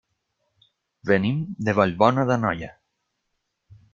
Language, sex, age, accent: Catalan, male, 40-49, valencià